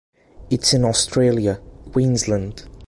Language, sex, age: English, male, 19-29